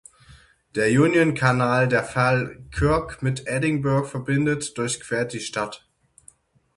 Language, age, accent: German, 30-39, Deutschland Deutsch